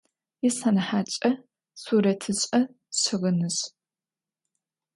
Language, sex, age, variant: Adyghe, female, 19-29, Адыгабзэ (Кирил, пстэумэ зэдыряе)